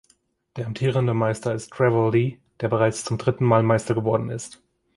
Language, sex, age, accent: German, male, 19-29, Deutschland Deutsch